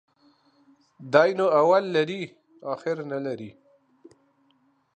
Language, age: Pashto, 40-49